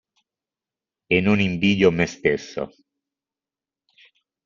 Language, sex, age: Italian, male, 50-59